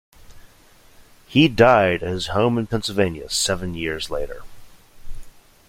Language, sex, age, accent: English, male, 19-29, United States English